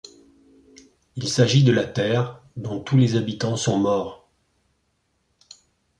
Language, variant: French, Français de métropole